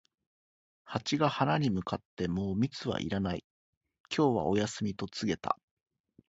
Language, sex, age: Japanese, male, 40-49